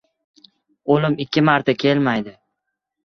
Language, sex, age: Uzbek, male, 19-29